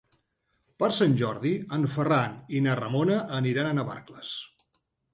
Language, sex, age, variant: Catalan, male, 50-59, Central